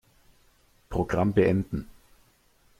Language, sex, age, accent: German, male, 19-29, Österreichisches Deutsch